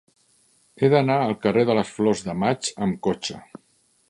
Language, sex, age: Catalan, male, 50-59